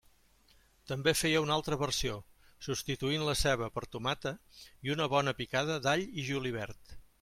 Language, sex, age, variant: Catalan, male, 50-59, Central